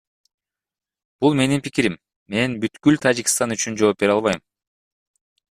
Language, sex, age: Kyrgyz, male, 30-39